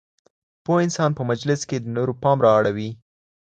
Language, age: Pashto, under 19